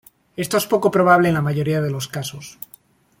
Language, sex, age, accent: Spanish, male, 30-39, España: Norte peninsular (Asturias, Castilla y León, Cantabria, País Vasco, Navarra, Aragón, La Rioja, Guadalajara, Cuenca)